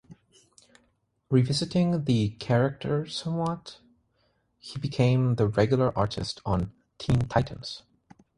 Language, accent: English, United States English